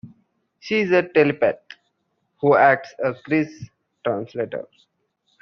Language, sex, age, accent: English, male, 19-29, India and South Asia (India, Pakistan, Sri Lanka)